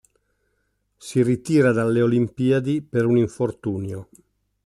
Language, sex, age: Italian, male, 60-69